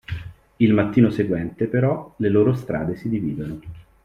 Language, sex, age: Italian, male, 30-39